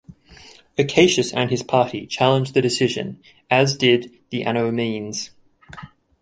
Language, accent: English, Australian English